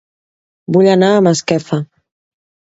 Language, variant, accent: Catalan, Nord-Occidental, nord-occidental